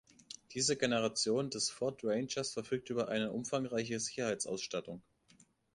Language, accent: German, Deutschland Deutsch